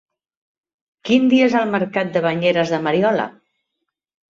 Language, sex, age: Catalan, female, 50-59